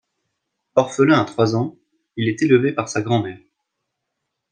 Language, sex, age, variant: French, male, under 19, Français de métropole